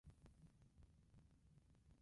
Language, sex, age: English, female, 19-29